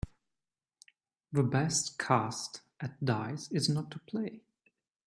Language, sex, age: English, male, 30-39